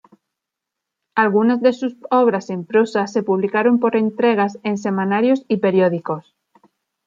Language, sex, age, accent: Spanish, female, 30-39, España: Sur peninsular (Andalucia, Extremadura, Murcia)